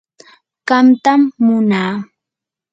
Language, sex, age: Yanahuanca Pasco Quechua, female, 19-29